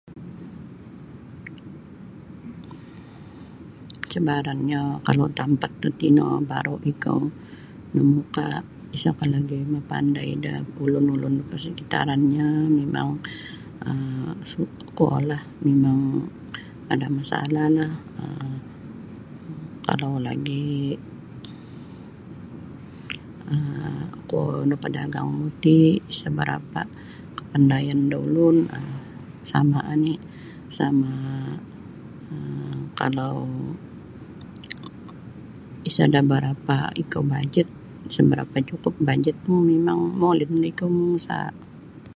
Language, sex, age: Sabah Bisaya, female, 60-69